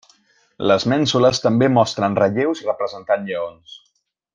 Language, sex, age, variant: Catalan, male, 19-29, Central